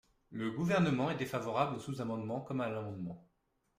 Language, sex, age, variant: French, male, 30-39, Français de métropole